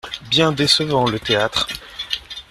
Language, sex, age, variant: French, male, 19-29, Français de métropole